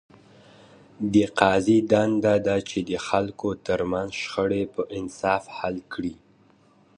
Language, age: Pashto, 19-29